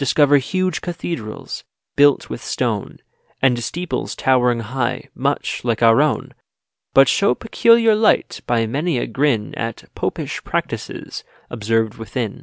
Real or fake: real